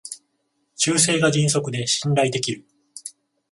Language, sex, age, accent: Japanese, male, 40-49, 関西